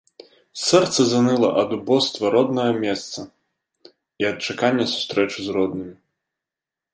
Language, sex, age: Belarusian, male, 19-29